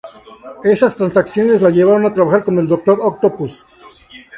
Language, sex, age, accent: Spanish, male, 50-59, México